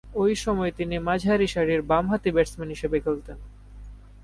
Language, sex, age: Bengali, male, under 19